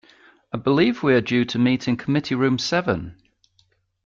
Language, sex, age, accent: English, male, 50-59, England English